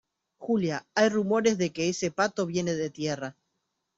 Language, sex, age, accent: Spanish, female, 40-49, Rioplatense: Argentina, Uruguay, este de Bolivia, Paraguay